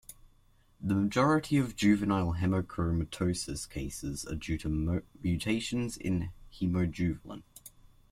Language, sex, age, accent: English, male, under 19, Australian English